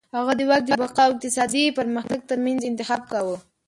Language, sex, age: Pashto, female, 19-29